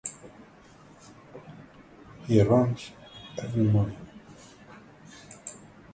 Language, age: English, 40-49